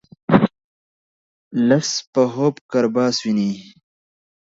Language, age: Pashto, 19-29